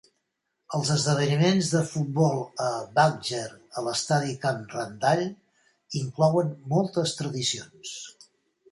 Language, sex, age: Catalan, male, 80-89